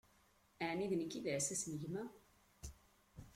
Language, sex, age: Kabyle, female, 80-89